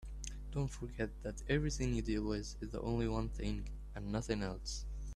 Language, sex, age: English, male, under 19